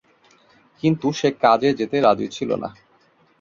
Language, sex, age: Bengali, male, 19-29